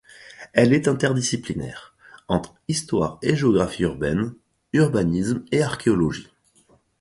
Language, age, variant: French, 30-39, Français de métropole